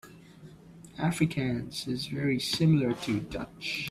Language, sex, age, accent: English, male, 19-29, India and South Asia (India, Pakistan, Sri Lanka)